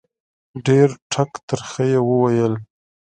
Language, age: Pashto, 30-39